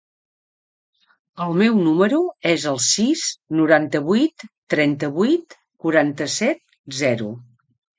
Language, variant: Catalan, Central